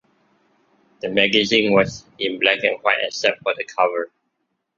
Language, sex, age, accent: English, male, 30-39, Malaysian English